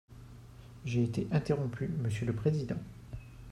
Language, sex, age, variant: French, male, 40-49, Français de métropole